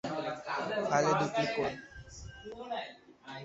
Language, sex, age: Bengali, male, under 19